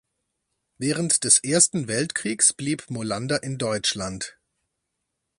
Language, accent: German, Deutschland Deutsch